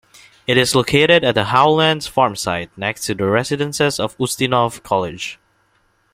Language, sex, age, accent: English, male, 19-29, Filipino